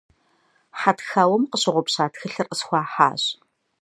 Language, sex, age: Kabardian, female, 40-49